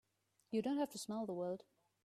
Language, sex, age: English, female, 30-39